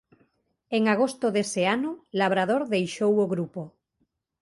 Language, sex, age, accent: Galician, female, 30-39, Normativo (estándar)